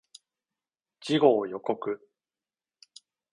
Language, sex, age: Japanese, male, 40-49